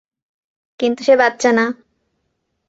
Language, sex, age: Bengali, female, 19-29